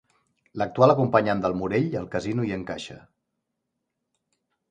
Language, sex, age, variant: Catalan, male, 40-49, Central